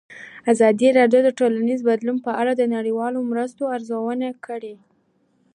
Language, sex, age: Pashto, female, 30-39